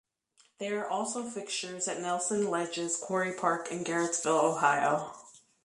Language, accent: English, United States English